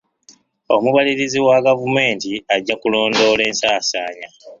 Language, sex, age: Ganda, male, 19-29